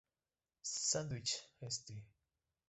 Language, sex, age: Spanish, male, 19-29